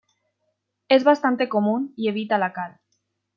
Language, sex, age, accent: Spanish, female, 19-29, España: Centro-Sur peninsular (Madrid, Toledo, Castilla-La Mancha)